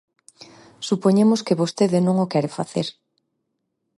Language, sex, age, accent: Galician, female, 30-39, Normativo (estándar)